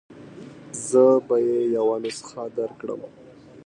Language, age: Pashto, 19-29